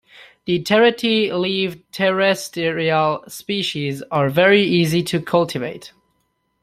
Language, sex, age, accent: English, male, 19-29, United States English